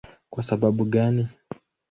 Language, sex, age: Swahili, male, 19-29